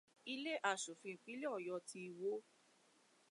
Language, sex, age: Yoruba, female, 19-29